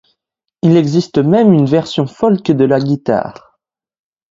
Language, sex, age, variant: French, male, under 19, Français de métropole